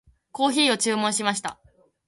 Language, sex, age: Japanese, female, 19-29